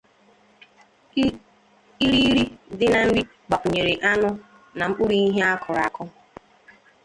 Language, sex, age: Igbo, female, 30-39